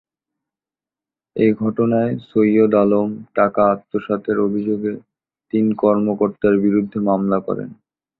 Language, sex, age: Bengali, male, 19-29